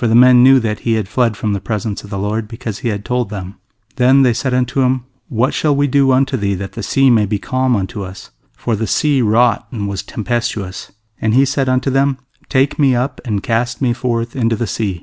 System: none